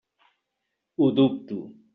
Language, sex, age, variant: Catalan, male, 30-39, Central